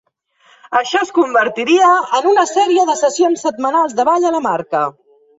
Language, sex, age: Catalan, female, 30-39